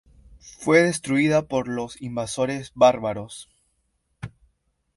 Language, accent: Spanish, Andino-Pacífico: Colombia, Perú, Ecuador, oeste de Bolivia y Venezuela andina